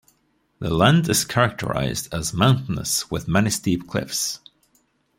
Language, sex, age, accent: English, male, 30-39, United States English